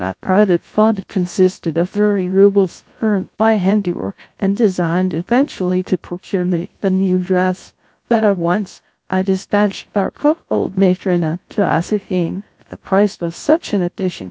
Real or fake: fake